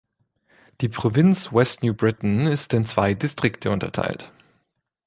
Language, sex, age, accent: German, male, 30-39, Deutschland Deutsch